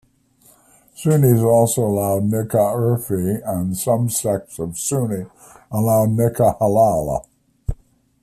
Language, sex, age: English, male, 70-79